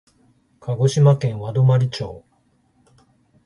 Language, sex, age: Japanese, male, 40-49